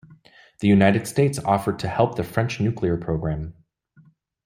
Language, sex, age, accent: English, male, 19-29, United States English